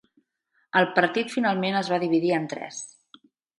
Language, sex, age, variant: Catalan, female, 30-39, Central